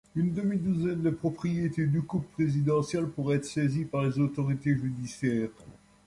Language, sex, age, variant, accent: French, male, 70-79, Français d'Europe, Français de Belgique